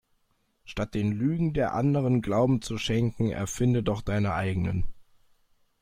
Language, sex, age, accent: German, male, under 19, Deutschland Deutsch